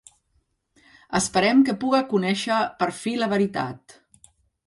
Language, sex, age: Catalan, female, 50-59